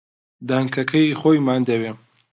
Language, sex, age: Central Kurdish, male, 19-29